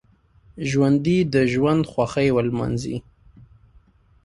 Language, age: Pashto, 19-29